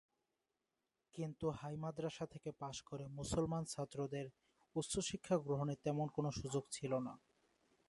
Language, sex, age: Bengali, male, 19-29